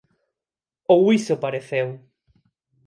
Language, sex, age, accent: Galician, male, 19-29, Neofalante